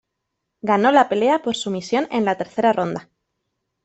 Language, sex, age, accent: Spanish, female, 19-29, España: Norte peninsular (Asturias, Castilla y León, Cantabria, País Vasco, Navarra, Aragón, La Rioja, Guadalajara, Cuenca)